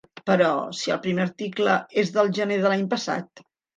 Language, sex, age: Catalan, female, 50-59